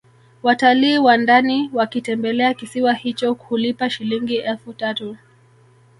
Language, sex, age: Swahili, male, 30-39